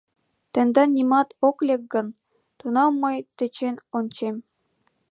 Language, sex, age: Mari, female, 19-29